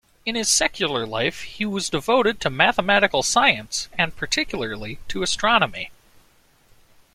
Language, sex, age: English, male, 19-29